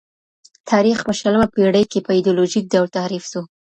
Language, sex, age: Pashto, female, under 19